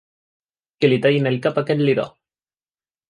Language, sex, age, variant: Catalan, male, 19-29, Central